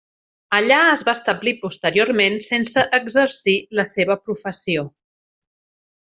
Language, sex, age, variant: Catalan, female, 50-59, Central